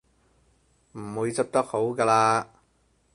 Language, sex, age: Cantonese, male, 30-39